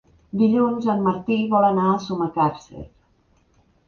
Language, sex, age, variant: Catalan, female, 50-59, Central